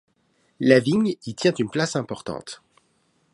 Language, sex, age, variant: French, male, 40-49, Français de métropole